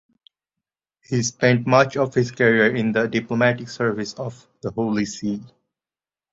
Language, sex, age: English, male, 19-29